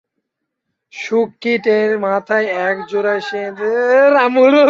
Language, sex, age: Bengali, male, 19-29